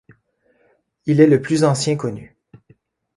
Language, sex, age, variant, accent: French, male, 40-49, Français d'Amérique du Nord, Français du Canada